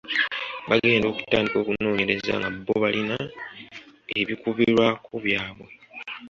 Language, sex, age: Ganda, male, 19-29